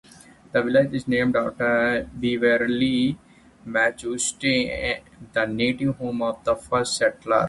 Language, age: English, 19-29